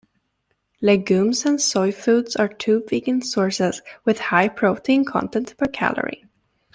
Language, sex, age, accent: English, female, 19-29, England English